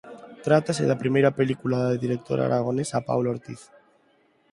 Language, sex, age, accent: Galician, male, under 19, Neofalante